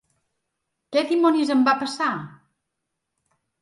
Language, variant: Catalan, Central